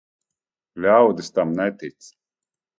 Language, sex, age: Latvian, male, 40-49